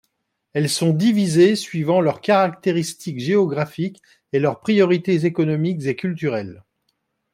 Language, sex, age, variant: French, male, 50-59, Français de métropole